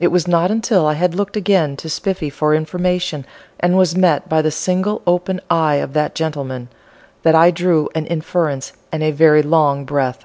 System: none